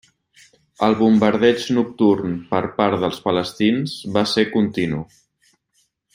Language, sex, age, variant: Catalan, male, 19-29, Central